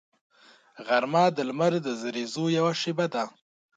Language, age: Pashto, 19-29